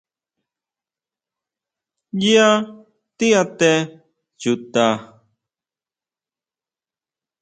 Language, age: Huautla Mazatec, 19-29